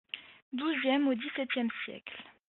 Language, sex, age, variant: French, male, 19-29, Français de métropole